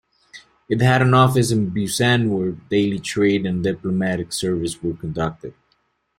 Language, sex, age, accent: English, male, 19-29, United States English